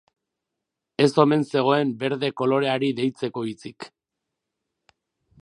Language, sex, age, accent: Basque, male, 19-29, Erdialdekoa edo Nafarra (Gipuzkoa, Nafarroa)